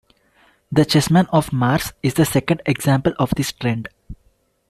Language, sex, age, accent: English, male, 19-29, India and South Asia (India, Pakistan, Sri Lanka)